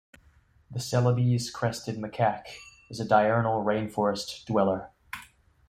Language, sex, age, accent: English, male, 19-29, United States English